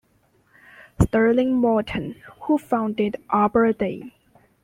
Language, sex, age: English, female, 19-29